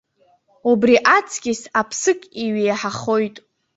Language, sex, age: Abkhazian, female, under 19